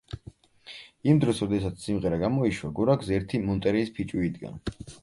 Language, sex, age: Georgian, male, 19-29